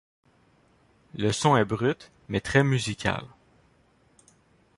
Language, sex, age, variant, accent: French, male, 30-39, Français d'Amérique du Nord, Français du Canada